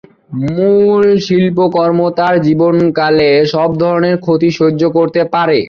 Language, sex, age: Bengali, male, 19-29